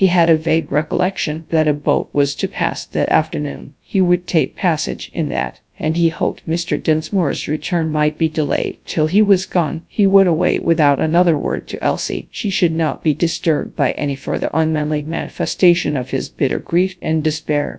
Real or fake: fake